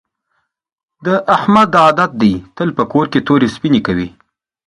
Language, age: Pashto, 19-29